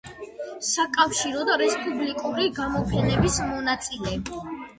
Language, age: Georgian, under 19